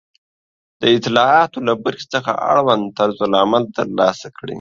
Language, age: Pashto, under 19